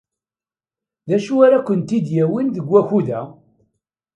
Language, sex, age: Kabyle, male, 70-79